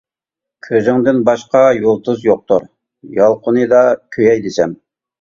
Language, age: Uyghur, 30-39